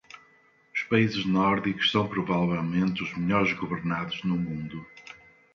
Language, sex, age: Portuguese, male, 50-59